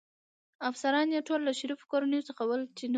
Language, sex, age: Pashto, female, under 19